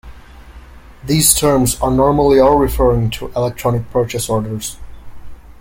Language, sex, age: English, male, under 19